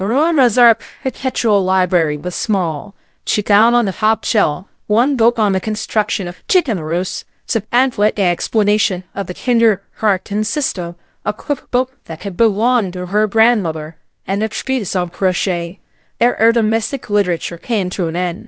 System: TTS, VITS